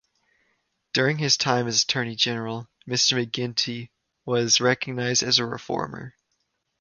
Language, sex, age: English, male, 19-29